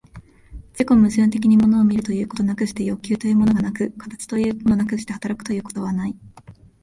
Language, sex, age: Japanese, female, 19-29